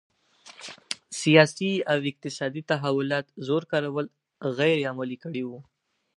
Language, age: Pashto, under 19